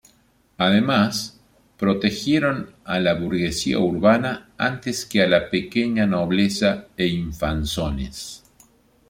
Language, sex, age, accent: Spanish, male, 50-59, Rioplatense: Argentina, Uruguay, este de Bolivia, Paraguay